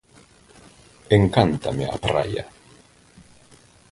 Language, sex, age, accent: Galician, male, 50-59, Normativo (estándar)